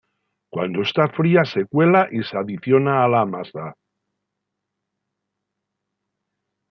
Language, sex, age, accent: Spanish, male, 70-79, España: Norte peninsular (Asturias, Castilla y León, Cantabria, País Vasco, Navarra, Aragón, La Rioja, Guadalajara, Cuenca)